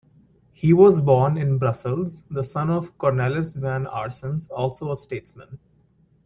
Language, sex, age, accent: English, male, 19-29, India and South Asia (India, Pakistan, Sri Lanka)